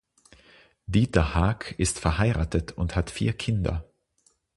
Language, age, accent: German, 40-49, Österreichisches Deutsch